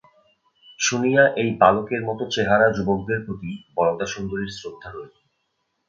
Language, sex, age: Bengali, male, 19-29